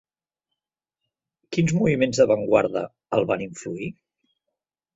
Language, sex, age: Catalan, male, 70-79